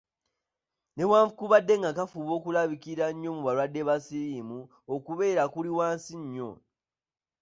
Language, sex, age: Ganda, male, 19-29